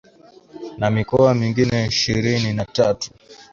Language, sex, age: Swahili, male, 19-29